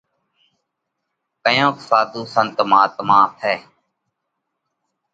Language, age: Parkari Koli, 30-39